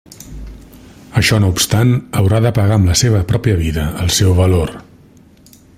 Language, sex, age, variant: Catalan, male, 40-49, Central